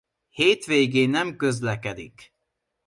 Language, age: Hungarian, 19-29